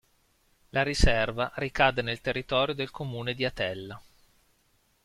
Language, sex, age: Italian, male, 30-39